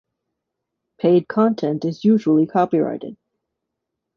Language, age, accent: English, 40-49, United States English